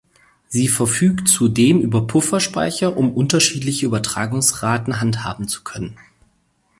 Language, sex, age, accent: German, male, 30-39, Deutschland Deutsch